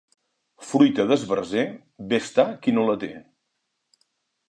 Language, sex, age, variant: Catalan, male, 40-49, Nord-Occidental